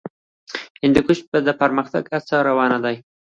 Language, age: Pashto, under 19